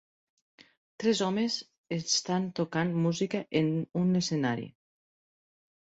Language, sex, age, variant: Catalan, female, 50-59, Septentrional